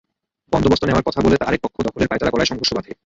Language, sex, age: Bengali, male, 19-29